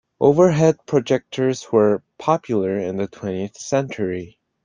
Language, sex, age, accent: English, male, 19-29, United States English